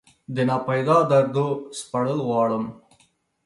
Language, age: Pashto, 30-39